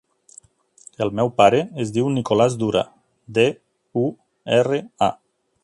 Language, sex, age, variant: Catalan, male, 40-49, Nord-Occidental